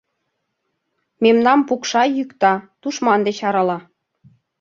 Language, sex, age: Mari, female, 40-49